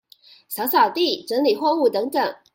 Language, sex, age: Chinese, female, 19-29